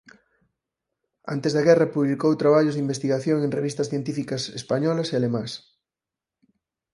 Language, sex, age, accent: Galician, male, 30-39, Normativo (estándar)